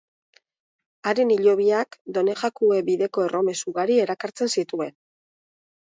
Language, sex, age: Basque, female, 50-59